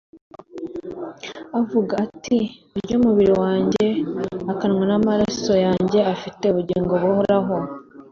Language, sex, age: Kinyarwanda, female, 19-29